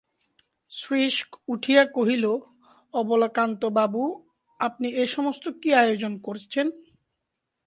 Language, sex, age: Bengali, male, 19-29